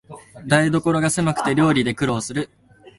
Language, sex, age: Japanese, male, 19-29